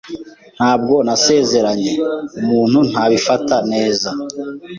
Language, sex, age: Kinyarwanda, male, 19-29